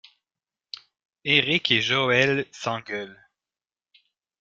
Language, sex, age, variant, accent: French, male, 30-39, Français d'Amérique du Nord, Français du Canada